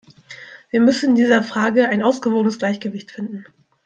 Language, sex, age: German, female, 19-29